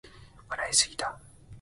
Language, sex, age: Japanese, male, 19-29